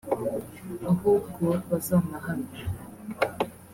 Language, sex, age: Kinyarwanda, female, under 19